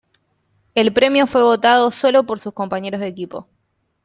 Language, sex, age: Spanish, female, 19-29